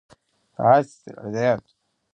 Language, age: Asturian, under 19